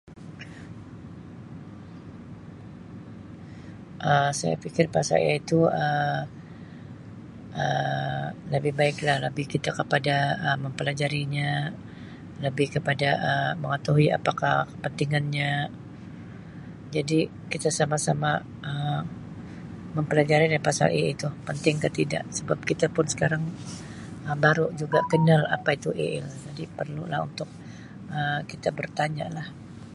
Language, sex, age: Sabah Malay, female, 50-59